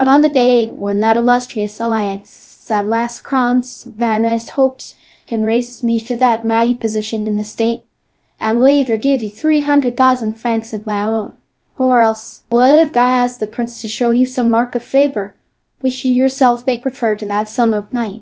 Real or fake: fake